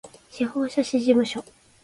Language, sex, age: Japanese, female, 19-29